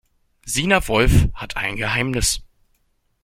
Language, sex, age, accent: German, male, 19-29, Deutschland Deutsch